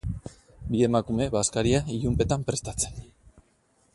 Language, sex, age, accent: Basque, male, 30-39, Mendebalekoa (Araba, Bizkaia, Gipuzkoako mendebaleko herri batzuk)